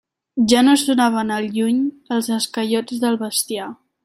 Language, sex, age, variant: Catalan, female, under 19, Central